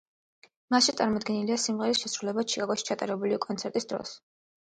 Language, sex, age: Georgian, female, 19-29